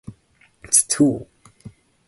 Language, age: English, 19-29